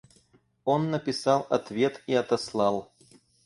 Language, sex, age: Russian, male, 19-29